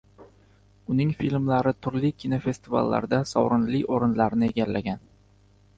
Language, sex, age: Uzbek, male, 19-29